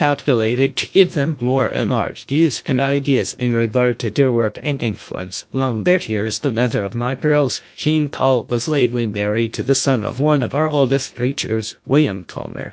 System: TTS, GlowTTS